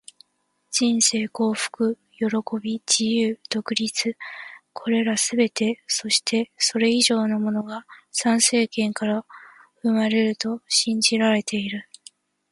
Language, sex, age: Japanese, female, 19-29